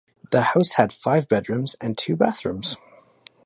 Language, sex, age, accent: English, male, 30-39, Canadian English